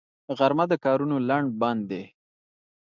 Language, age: Pashto, 19-29